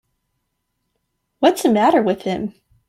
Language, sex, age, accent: English, female, under 19, United States English